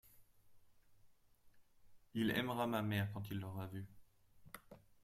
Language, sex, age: French, male, 40-49